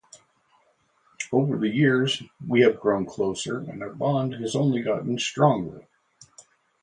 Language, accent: English, United States English